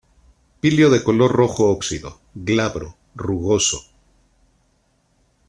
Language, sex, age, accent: Spanish, male, 50-59, México